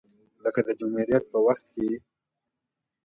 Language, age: Pashto, 19-29